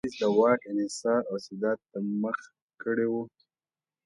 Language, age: Pashto, 19-29